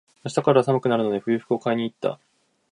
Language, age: Japanese, 19-29